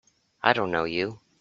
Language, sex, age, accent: English, male, under 19, United States English